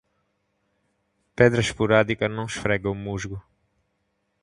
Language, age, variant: Portuguese, 40-49, Portuguese (Portugal)